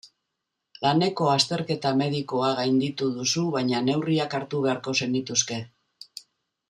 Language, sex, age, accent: Basque, female, 60-69, Mendebalekoa (Araba, Bizkaia, Gipuzkoako mendebaleko herri batzuk)